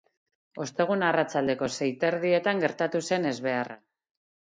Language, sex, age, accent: Basque, female, 40-49, Mendebalekoa (Araba, Bizkaia, Gipuzkoako mendebaleko herri batzuk)